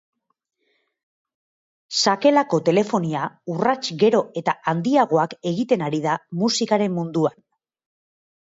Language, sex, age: Basque, female, 30-39